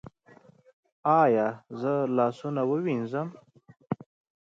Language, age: Pashto, 30-39